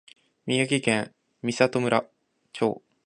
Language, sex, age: Japanese, male, 19-29